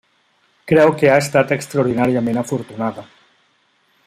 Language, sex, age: Catalan, male, 40-49